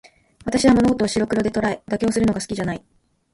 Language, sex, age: Japanese, female, 19-29